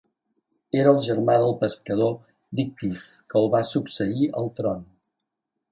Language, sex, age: Catalan, male, 50-59